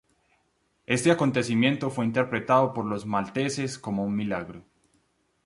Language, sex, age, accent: Spanish, male, 19-29, Andino-Pacífico: Colombia, Perú, Ecuador, oeste de Bolivia y Venezuela andina